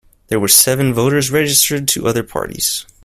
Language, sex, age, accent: English, male, 19-29, United States English